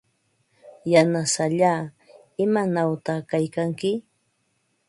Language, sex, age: Ambo-Pasco Quechua, female, 60-69